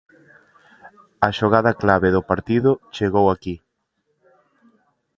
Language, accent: Galician, Atlántico (seseo e gheada)